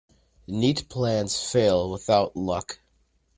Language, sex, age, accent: English, male, 19-29, United States English